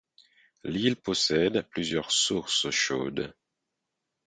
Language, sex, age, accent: French, male, 30-39, Français d’Haïti